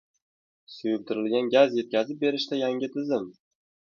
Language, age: Uzbek, 19-29